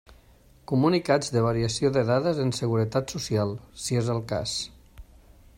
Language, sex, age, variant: Catalan, male, 60-69, Nord-Occidental